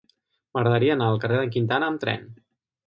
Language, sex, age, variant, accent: Catalan, male, 30-39, Central, central